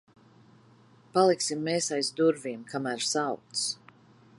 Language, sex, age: Latvian, female, 50-59